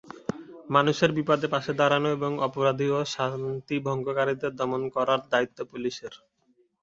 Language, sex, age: Bengali, male, 19-29